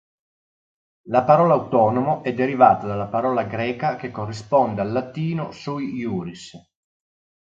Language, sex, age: Italian, male, 60-69